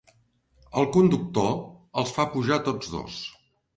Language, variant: Catalan, Central